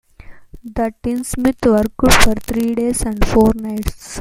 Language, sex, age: English, female, under 19